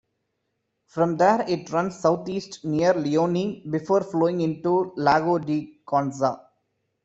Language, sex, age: English, male, 19-29